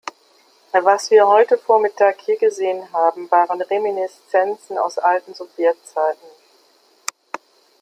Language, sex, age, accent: German, female, 50-59, Deutschland Deutsch